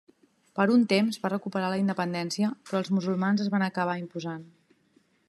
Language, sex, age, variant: Catalan, female, 30-39, Central